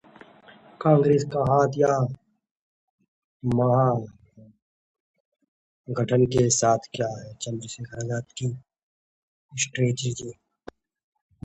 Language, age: Hindi, 19-29